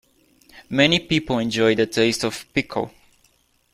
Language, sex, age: English, male, 19-29